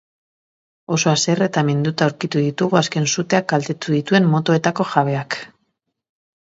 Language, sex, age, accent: Basque, female, 30-39, Mendebalekoa (Araba, Bizkaia, Gipuzkoako mendebaleko herri batzuk)